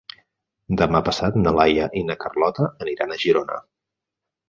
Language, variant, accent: Catalan, Central, Barceloní